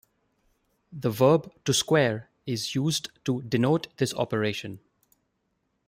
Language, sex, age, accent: English, male, 30-39, India and South Asia (India, Pakistan, Sri Lanka)